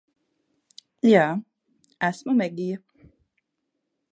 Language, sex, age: Latvian, female, 19-29